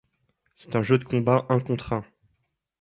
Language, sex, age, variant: French, male, 19-29, Français de métropole